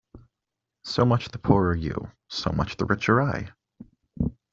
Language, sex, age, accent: English, male, 19-29, United States English